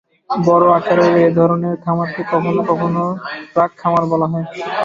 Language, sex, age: Bengali, male, 19-29